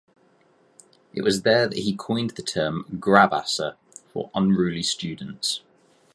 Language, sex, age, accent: English, male, 19-29, England English